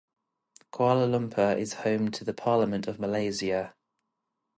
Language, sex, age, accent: English, male, 30-39, England English